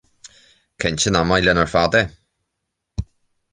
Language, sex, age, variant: Irish, male, 30-39, Gaeilge Uladh